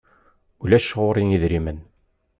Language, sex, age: Kabyle, male, 40-49